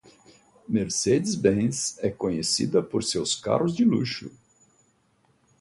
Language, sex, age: Portuguese, male, 50-59